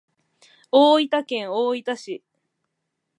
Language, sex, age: Japanese, female, 19-29